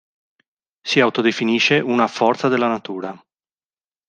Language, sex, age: Italian, male, 40-49